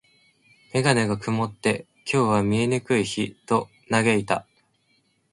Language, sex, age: Japanese, male, 19-29